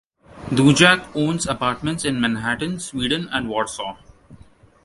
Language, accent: English, India and South Asia (India, Pakistan, Sri Lanka)